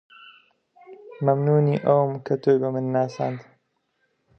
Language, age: Central Kurdish, 19-29